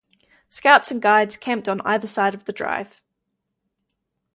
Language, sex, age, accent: English, female, 19-29, New Zealand English